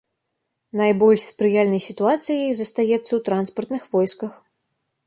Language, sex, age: Belarusian, female, 19-29